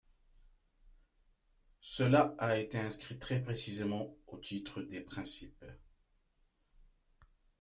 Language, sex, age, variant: French, male, 50-59, Français de métropole